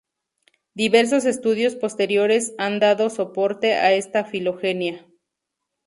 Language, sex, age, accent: Spanish, female, 30-39, México